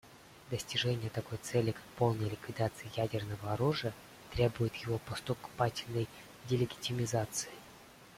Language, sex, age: Russian, male, 19-29